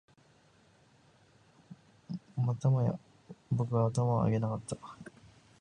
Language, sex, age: Japanese, male, 19-29